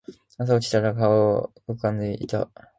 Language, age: Japanese, 19-29